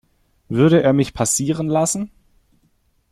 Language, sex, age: German, male, 19-29